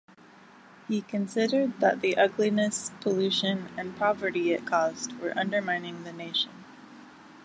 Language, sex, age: English, female, 40-49